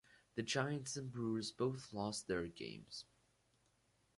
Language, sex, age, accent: English, male, under 19, United States English